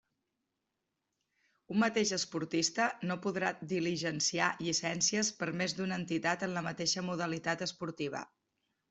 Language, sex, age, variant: Catalan, female, 40-49, Central